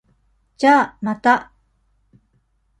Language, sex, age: Japanese, female, 40-49